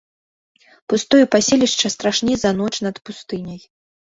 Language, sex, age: Belarusian, female, 19-29